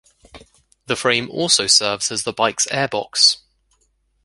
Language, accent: English, England English